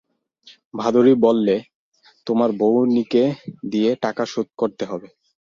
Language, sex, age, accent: Bengali, male, 19-29, প্রমিত; চলিত